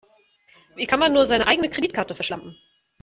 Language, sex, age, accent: German, female, 19-29, Deutschland Deutsch